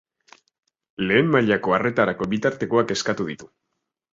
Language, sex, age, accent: Basque, male, 19-29, Erdialdekoa edo Nafarra (Gipuzkoa, Nafarroa)